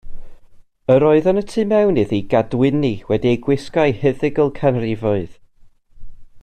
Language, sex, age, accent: Welsh, male, 30-39, Y Deyrnas Unedig Cymraeg